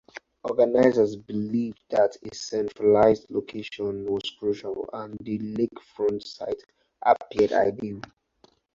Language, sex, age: English, male, 19-29